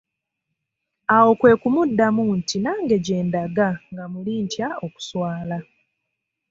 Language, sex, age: Ganda, female, 19-29